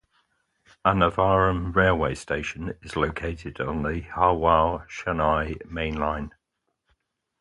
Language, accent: English, England English